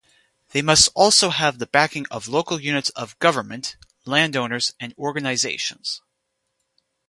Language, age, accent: English, 19-29, United States English